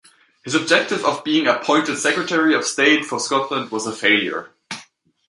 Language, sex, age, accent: English, male, 19-29, United States English